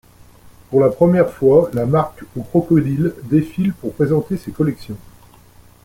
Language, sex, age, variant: French, male, 50-59, Français de métropole